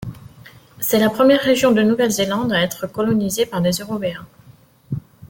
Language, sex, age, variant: French, female, 40-49, Français de métropole